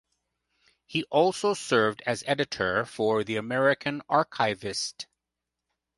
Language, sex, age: English, male, 50-59